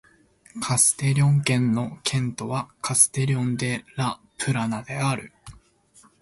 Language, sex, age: Japanese, male, 19-29